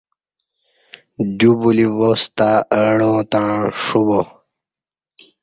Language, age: Kati, 19-29